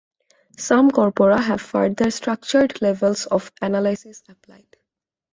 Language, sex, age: English, female, 19-29